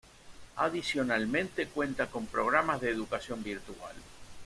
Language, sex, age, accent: Spanish, male, 60-69, Rioplatense: Argentina, Uruguay, este de Bolivia, Paraguay